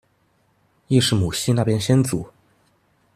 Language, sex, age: Chinese, male, under 19